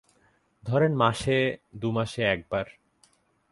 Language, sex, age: Bengali, male, 19-29